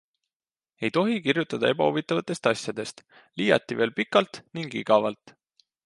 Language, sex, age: Estonian, male, 19-29